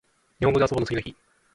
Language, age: Japanese, 19-29